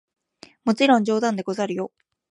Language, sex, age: Japanese, female, 19-29